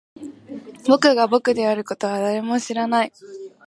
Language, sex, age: Japanese, female, 19-29